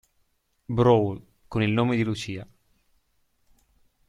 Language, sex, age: Italian, male, under 19